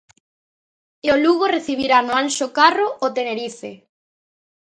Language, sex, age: Galician, female, under 19